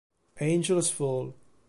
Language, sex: Italian, male